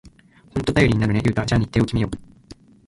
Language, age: Japanese, 19-29